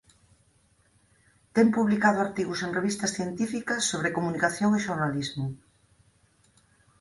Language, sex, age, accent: Galician, female, 50-59, Central (sen gheada)